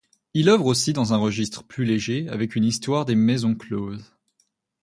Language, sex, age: French, female, 19-29